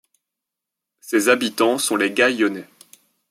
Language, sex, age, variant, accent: French, male, 30-39, Français d'Europe, Français de Belgique